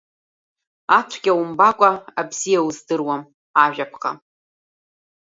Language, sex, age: Abkhazian, female, 30-39